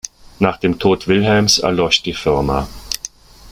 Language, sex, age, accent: German, male, 60-69, Deutschland Deutsch